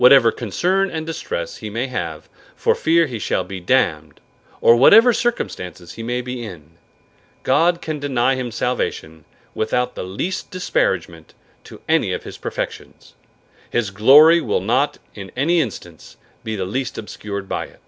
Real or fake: real